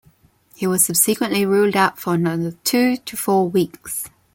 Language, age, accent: English, 19-29, Filipino